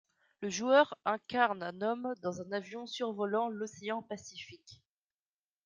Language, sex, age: French, female, under 19